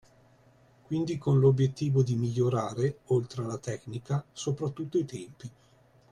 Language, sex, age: Italian, male, 30-39